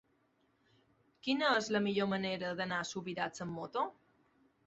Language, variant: Catalan, Balear